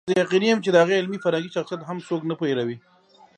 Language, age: Pashto, 40-49